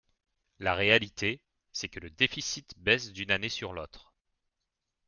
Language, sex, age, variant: French, male, 40-49, Français de métropole